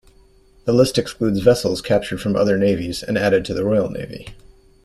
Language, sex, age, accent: English, male, 40-49, United States English